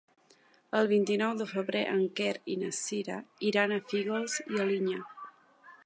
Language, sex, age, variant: Catalan, female, 30-39, Balear